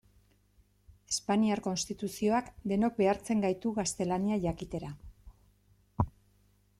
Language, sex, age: Basque, female, 50-59